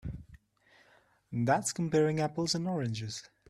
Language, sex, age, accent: English, male, 19-29, India and South Asia (India, Pakistan, Sri Lanka)